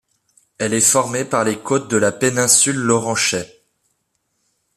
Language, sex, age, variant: French, male, 19-29, Français de métropole